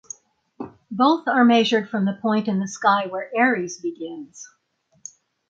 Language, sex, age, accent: English, female, 80-89, United States English